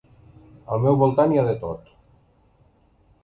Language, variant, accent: Catalan, Nord-Occidental, nord-occidental